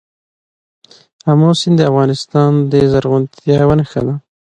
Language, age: Pashto, 19-29